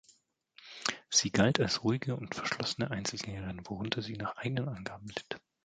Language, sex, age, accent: German, male, 40-49, Deutschland Deutsch